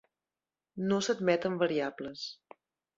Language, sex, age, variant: Catalan, female, 30-39, Central